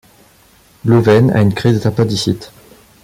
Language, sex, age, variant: French, male, 19-29, Français de métropole